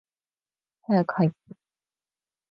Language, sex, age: Japanese, female, 19-29